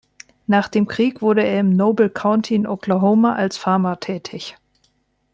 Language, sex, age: German, female, 30-39